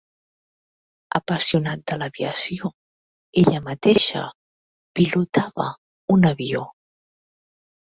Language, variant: Catalan, Nord-Occidental